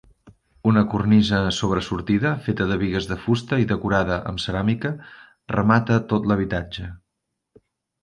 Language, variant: Catalan, Central